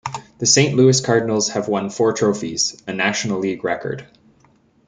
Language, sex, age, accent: English, male, 19-29, Canadian English